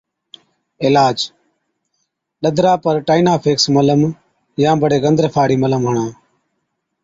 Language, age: Od, 30-39